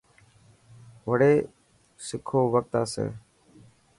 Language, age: Dhatki, 30-39